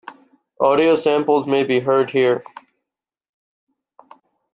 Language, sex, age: English, male, 19-29